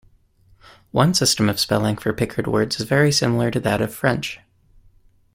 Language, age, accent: English, 19-29, United States English